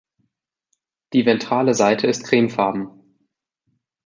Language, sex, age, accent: German, male, 19-29, Deutschland Deutsch